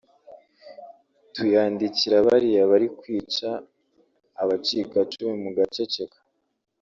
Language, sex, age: Kinyarwanda, female, 19-29